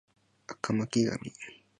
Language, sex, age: Japanese, male, under 19